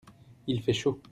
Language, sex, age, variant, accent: French, male, 30-39, Français d'Europe, Français de Belgique